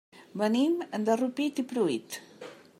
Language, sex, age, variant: Catalan, female, 50-59, Central